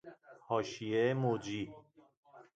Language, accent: Persian, فارسی